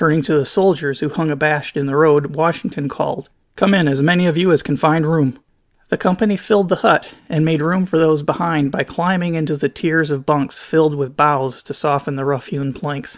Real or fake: real